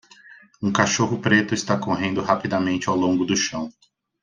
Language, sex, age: Portuguese, male, 30-39